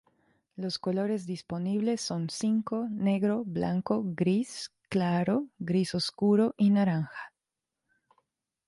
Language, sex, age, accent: Spanish, female, 40-49, México; Andino-Pacífico: Colombia, Perú, Ecuador, oeste de Bolivia y Venezuela andina